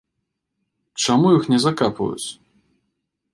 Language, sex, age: Belarusian, male, 30-39